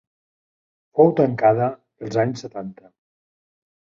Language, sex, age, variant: Catalan, male, 50-59, Nord-Occidental